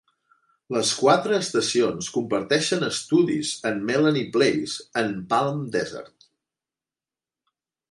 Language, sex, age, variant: Catalan, male, 40-49, Central